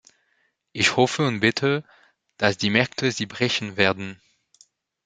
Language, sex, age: German, male, 19-29